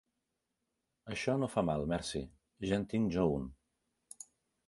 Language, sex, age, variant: Catalan, male, 50-59, Central